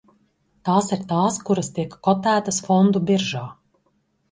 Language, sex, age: Latvian, female, 30-39